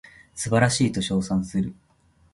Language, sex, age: Japanese, male, 30-39